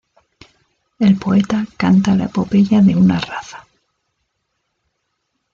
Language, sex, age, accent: Spanish, female, 40-49, España: Norte peninsular (Asturias, Castilla y León, Cantabria, País Vasco, Navarra, Aragón, La Rioja, Guadalajara, Cuenca)